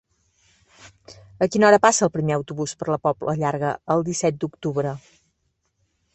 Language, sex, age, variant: Catalan, female, 40-49, Central